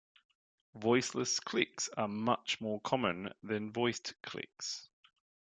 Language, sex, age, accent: English, male, 30-39, Australian English